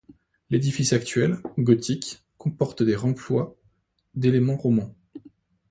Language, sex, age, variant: French, male, 19-29, Français de métropole